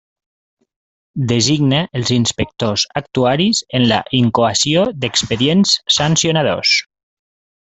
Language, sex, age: Catalan, male, 30-39